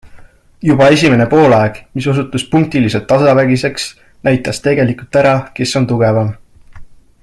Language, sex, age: Estonian, male, 19-29